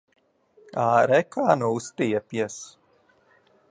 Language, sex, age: Latvian, male, 19-29